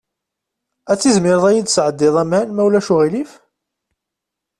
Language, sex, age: Kabyle, male, 30-39